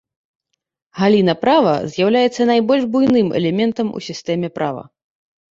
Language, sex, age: Belarusian, female, 30-39